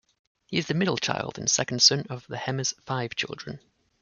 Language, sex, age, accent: English, male, 30-39, England English